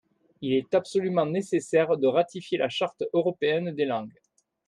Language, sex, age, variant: French, male, 40-49, Français de métropole